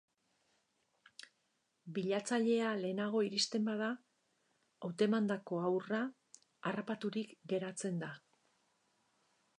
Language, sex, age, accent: Basque, female, 50-59, Erdialdekoa edo Nafarra (Gipuzkoa, Nafarroa)